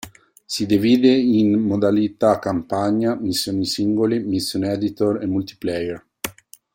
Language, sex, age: Italian, male, 30-39